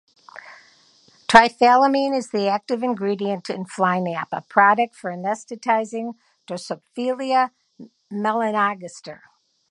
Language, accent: English, United States English